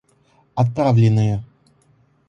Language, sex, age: Russian, male, 19-29